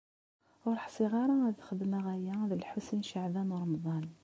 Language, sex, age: Kabyle, female, 30-39